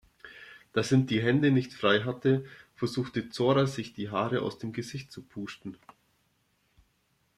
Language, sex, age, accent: German, male, 30-39, Deutschland Deutsch